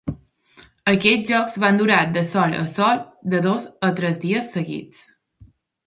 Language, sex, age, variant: Catalan, female, under 19, Balear